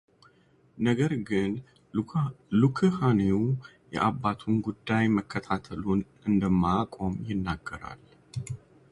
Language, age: Amharic, 40-49